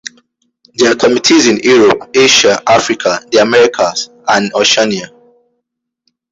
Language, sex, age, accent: English, male, 19-29, Southern African (South Africa, Zimbabwe, Namibia)